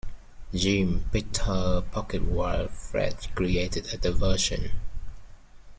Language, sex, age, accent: English, male, 30-39, United States English